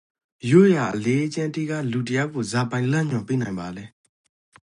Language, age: Rakhine, 30-39